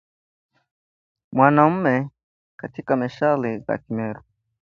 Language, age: Swahili, 19-29